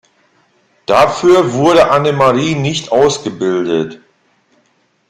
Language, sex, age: German, male, 50-59